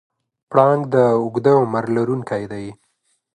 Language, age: Pashto, 30-39